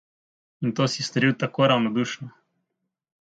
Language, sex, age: Slovenian, male, 19-29